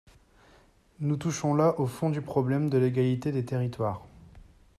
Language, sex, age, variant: French, male, 30-39, Français de métropole